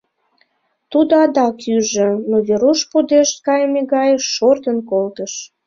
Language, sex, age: Mari, female, 19-29